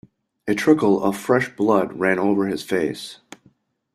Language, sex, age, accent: English, male, 50-59, United States English